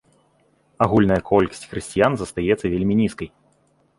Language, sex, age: Belarusian, male, 30-39